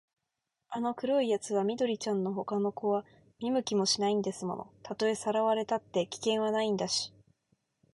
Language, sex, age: Japanese, female, 19-29